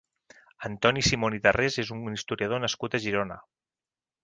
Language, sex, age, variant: Catalan, male, 40-49, Central